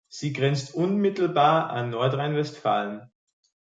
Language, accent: German, Österreichisches Deutsch